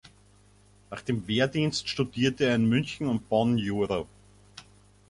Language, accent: German, Österreichisches Deutsch